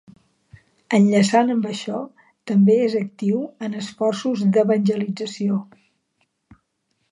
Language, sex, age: Catalan, female, 70-79